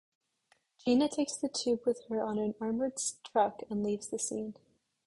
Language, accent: English, United States English